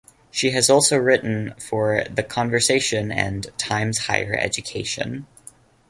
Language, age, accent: English, 19-29, Canadian English